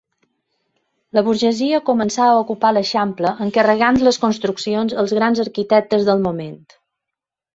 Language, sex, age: Catalan, female, 50-59